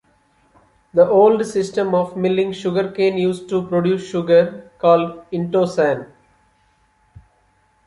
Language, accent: English, India and South Asia (India, Pakistan, Sri Lanka)